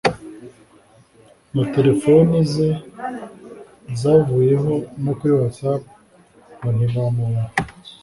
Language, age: Kinyarwanda, 19-29